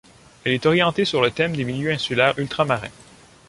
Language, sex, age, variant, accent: French, male, 19-29, Français d'Amérique du Nord, Français du Canada